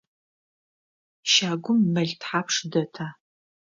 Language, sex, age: Adyghe, female, 30-39